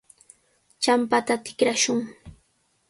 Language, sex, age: Cajatambo North Lima Quechua, female, 19-29